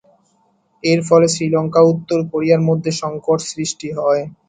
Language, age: Bengali, 19-29